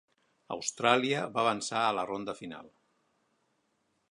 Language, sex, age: Catalan, male, 50-59